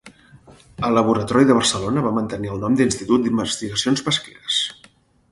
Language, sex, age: Catalan, male, 40-49